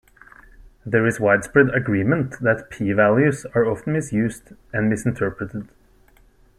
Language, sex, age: English, male, 19-29